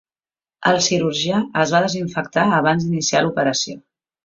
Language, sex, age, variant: Catalan, female, 40-49, Central